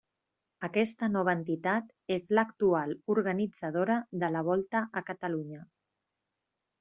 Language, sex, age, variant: Catalan, female, 40-49, Central